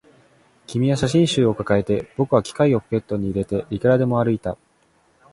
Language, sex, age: Japanese, male, 19-29